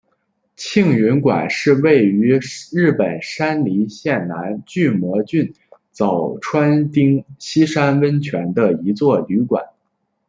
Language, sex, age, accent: Chinese, male, under 19, 出生地：黑龙江省